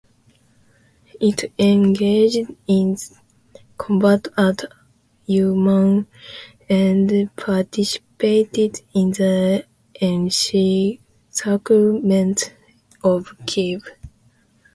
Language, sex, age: English, female, 19-29